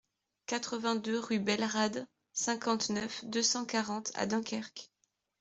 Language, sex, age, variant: French, female, 19-29, Français de métropole